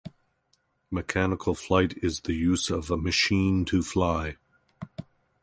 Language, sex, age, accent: English, male, 50-59, Canadian English